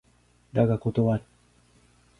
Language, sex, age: Japanese, male, 19-29